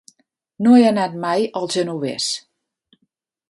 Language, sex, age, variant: Catalan, female, 50-59, Central